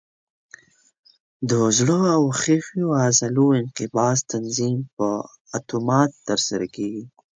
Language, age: Pashto, 19-29